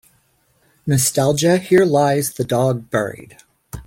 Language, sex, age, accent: English, male, 30-39, United States English